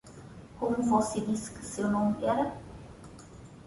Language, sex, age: Portuguese, female, 30-39